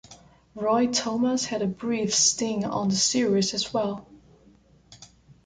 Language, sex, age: English, female, 19-29